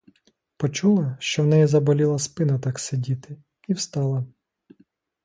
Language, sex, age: Ukrainian, male, 30-39